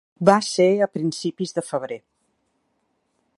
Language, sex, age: Catalan, female, 60-69